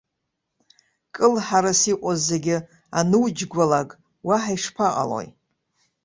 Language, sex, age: Abkhazian, female, 60-69